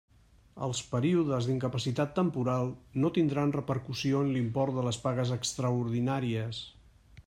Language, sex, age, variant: Catalan, male, 50-59, Central